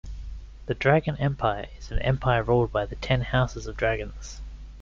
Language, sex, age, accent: English, male, 19-29, Australian English